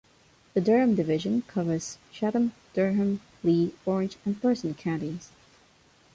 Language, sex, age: English, female, under 19